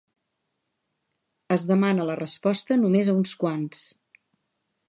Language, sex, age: Catalan, female, 40-49